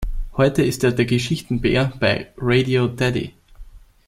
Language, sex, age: German, male, under 19